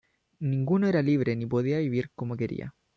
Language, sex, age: Spanish, male, under 19